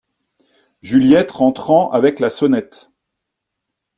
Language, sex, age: French, male, 50-59